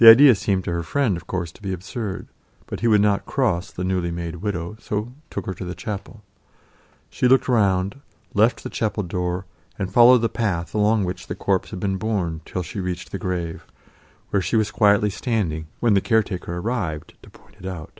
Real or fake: real